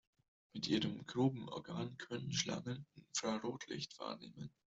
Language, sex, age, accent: German, male, 19-29, Deutschland Deutsch